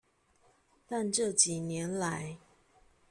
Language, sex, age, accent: Chinese, female, 40-49, 出生地：臺南市